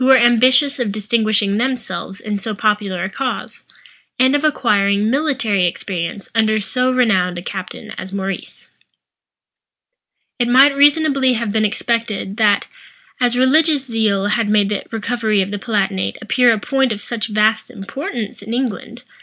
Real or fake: real